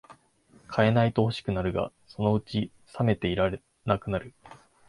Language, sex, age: Japanese, male, 19-29